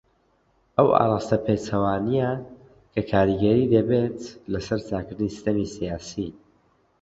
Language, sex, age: Central Kurdish, male, 19-29